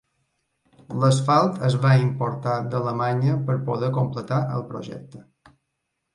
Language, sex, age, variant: Catalan, male, 50-59, Balear